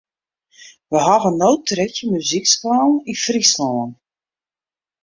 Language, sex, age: Western Frisian, female, 30-39